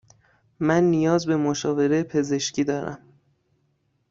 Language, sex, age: Persian, male, 19-29